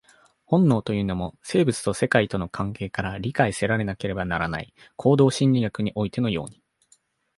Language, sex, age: Japanese, male, 19-29